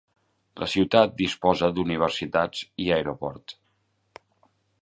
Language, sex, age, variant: Catalan, male, 40-49, Central